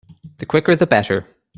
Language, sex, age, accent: English, male, 19-29, Irish English